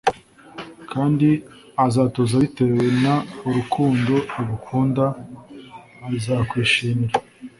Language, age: Kinyarwanda, 19-29